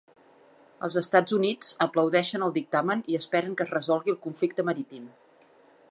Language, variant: Catalan, Central